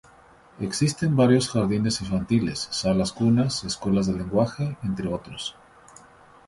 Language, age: Spanish, 50-59